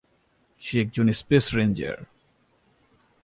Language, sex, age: Bengali, male, 19-29